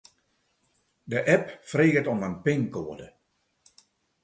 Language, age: Western Frisian, 70-79